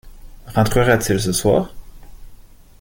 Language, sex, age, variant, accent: French, male, 19-29, Français d'Amérique du Nord, Français du Canada